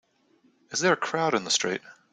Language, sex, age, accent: English, male, 19-29, New Zealand English